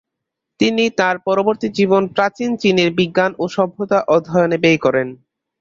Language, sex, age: Bengali, male, under 19